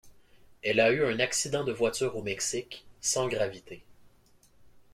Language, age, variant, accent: French, 19-29, Français d'Amérique du Nord, Français du Canada